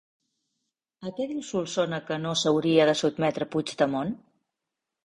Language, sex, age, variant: Catalan, female, 40-49, Central